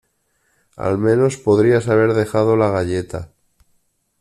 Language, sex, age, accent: Spanish, male, 40-49, España: Norte peninsular (Asturias, Castilla y León, Cantabria, País Vasco, Navarra, Aragón, La Rioja, Guadalajara, Cuenca)